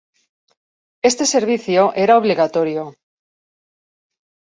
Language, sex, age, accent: Spanish, female, 50-59, España: Islas Canarias